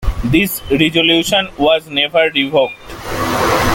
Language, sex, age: English, male, 30-39